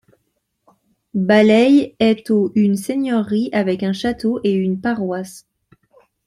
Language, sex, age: French, male, 19-29